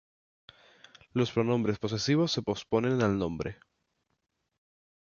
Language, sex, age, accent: Spanish, male, 19-29, España: Islas Canarias